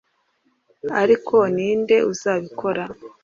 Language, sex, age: Kinyarwanda, female, 30-39